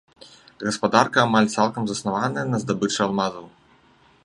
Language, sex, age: Belarusian, male, 30-39